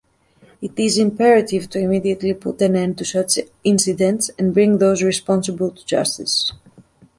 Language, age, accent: English, 30-39, United States English